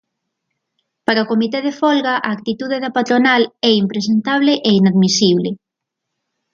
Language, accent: Galician, Atlántico (seseo e gheada)